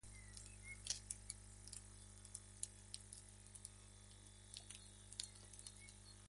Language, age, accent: Spanish, 40-49, España: Centro-Sur peninsular (Madrid, Toledo, Castilla-La Mancha)